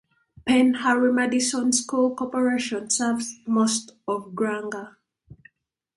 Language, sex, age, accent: English, female, 19-29, England English